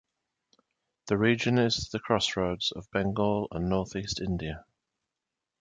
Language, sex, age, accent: English, male, 40-49, England English